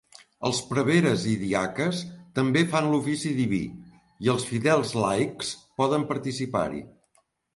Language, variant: Catalan, Central